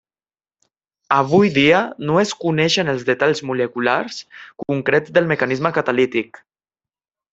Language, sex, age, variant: Catalan, male, 19-29, Central